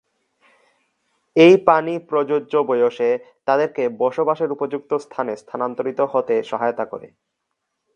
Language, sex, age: Bengali, male, under 19